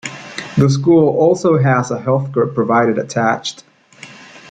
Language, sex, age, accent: English, male, 19-29, United States English